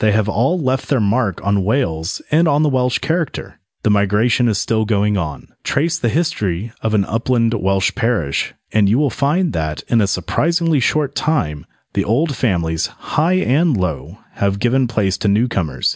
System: none